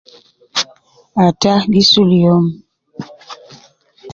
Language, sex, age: Nubi, female, 60-69